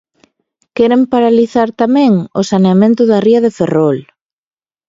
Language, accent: Galician, Normativo (estándar)